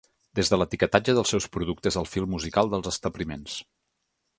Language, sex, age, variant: Catalan, male, 30-39, Nord-Occidental